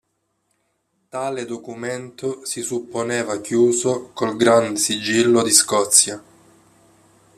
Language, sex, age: Italian, male, 19-29